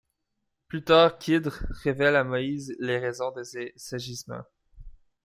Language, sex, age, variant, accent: French, male, 19-29, Français d'Amérique du Nord, Français du Canada